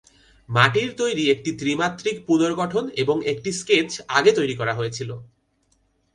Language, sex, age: Bengali, male, 19-29